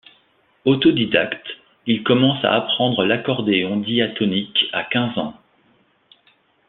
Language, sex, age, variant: French, male, 30-39, Français de métropole